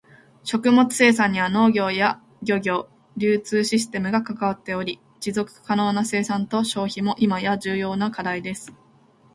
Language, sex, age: Japanese, female, 19-29